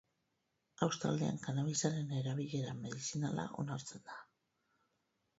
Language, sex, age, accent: Basque, female, 40-49, Mendebalekoa (Araba, Bizkaia, Gipuzkoako mendebaleko herri batzuk)